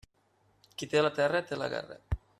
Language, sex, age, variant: Catalan, male, 30-39, Nord-Occidental